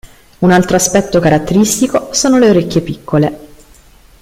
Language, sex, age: Italian, female, 30-39